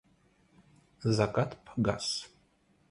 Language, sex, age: Russian, male, 19-29